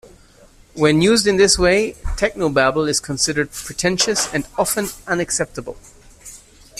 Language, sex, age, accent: English, male, 30-39, Singaporean English